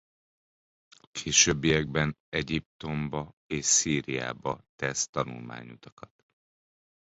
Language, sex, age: Hungarian, male, 40-49